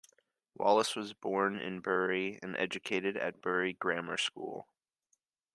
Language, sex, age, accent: English, male, 19-29, United States English